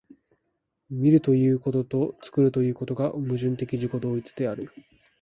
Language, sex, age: Japanese, male, 19-29